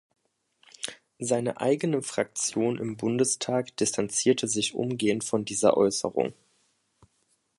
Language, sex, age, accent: German, male, 19-29, Deutschland Deutsch